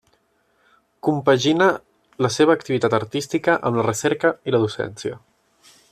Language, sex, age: Catalan, male, 19-29